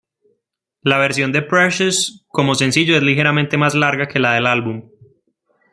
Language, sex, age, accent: Spanish, male, 19-29, Andino-Pacífico: Colombia, Perú, Ecuador, oeste de Bolivia y Venezuela andina